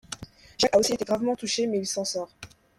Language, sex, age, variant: French, female, under 19, Français de métropole